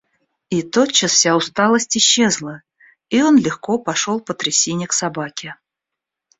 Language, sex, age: Russian, female, 40-49